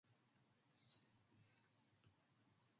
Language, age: English, 19-29